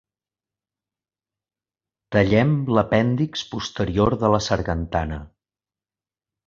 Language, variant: Catalan, Central